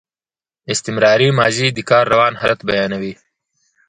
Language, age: Pashto, 19-29